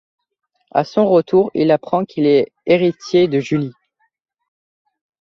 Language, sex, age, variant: French, male, under 19, Français de métropole